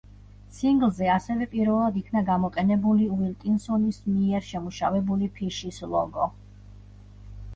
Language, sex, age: Georgian, female, 40-49